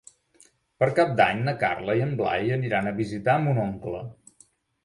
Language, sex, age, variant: Catalan, male, 40-49, Central